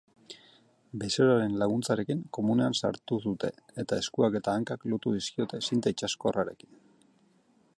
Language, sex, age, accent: Basque, male, 40-49, Mendebalekoa (Araba, Bizkaia, Gipuzkoako mendebaleko herri batzuk)